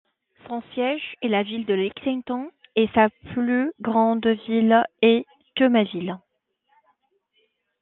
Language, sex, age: French, female, 30-39